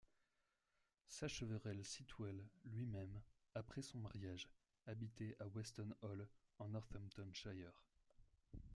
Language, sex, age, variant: French, male, 19-29, Français de métropole